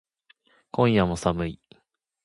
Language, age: Japanese, 19-29